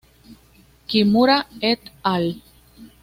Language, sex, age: Spanish, female, 19-29